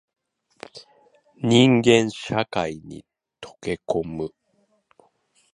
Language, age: Japanese, 50-59